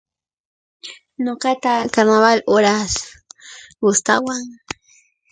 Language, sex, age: Puno Quechua, female, under 19